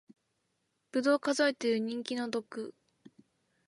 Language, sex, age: Japanese, female, 19-29